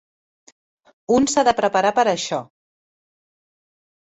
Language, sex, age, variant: Catalan, female, 50-59, Central